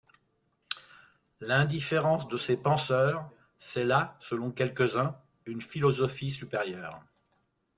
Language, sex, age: French, male, 60-69